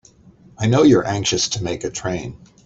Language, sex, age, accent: English, male, 70-79, United States English